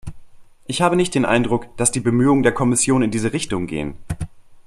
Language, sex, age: German, male, 19-29